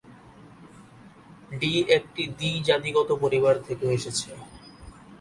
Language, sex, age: Bengali, male, 19-29